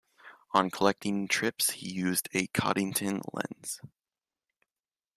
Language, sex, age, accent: English, male, 19-29, United States English